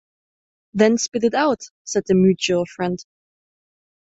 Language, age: English, 19-29